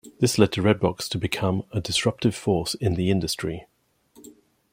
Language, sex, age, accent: English, male, 50-59, England English